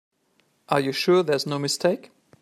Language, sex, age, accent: English, male, 30-39, England English